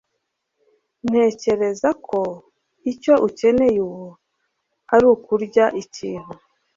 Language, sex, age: Kinyarwanda, female, 30-39